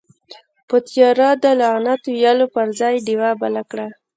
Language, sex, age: Pashto, female, 19-29